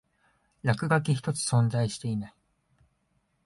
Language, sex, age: Japanese, male, 19-29